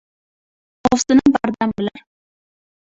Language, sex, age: Uzbek, female, 19-29